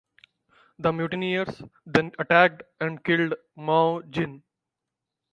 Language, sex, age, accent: English, male, 19-29, India and South Asia (India, Pakistan, Sri Lanka)